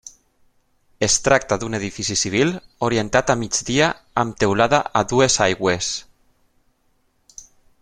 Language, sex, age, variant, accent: Catalan, male, 30-39, Valencià meridional, central; valencià